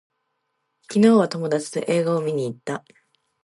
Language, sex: Japanese, female